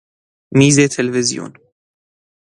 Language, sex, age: Persian, male, 19-29